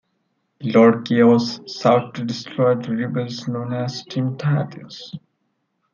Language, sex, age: English, male, 19-29